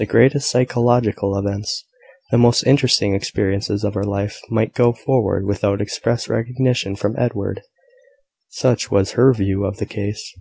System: none